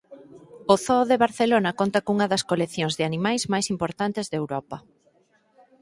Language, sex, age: Galician, female, 40-49